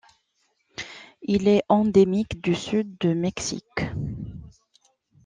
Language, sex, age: French, female, 30-39